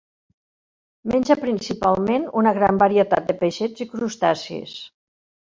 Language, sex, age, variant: Catalan, female, 60-69, Central